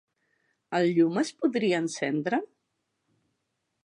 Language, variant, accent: Catalan, Central, central